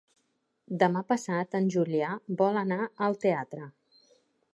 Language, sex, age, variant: Catalan, female, 40-49, Central